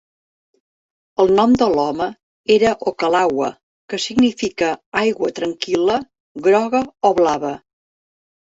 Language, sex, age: Catalan, female, 60-69